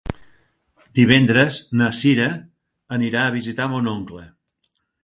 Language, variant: Catalan, Central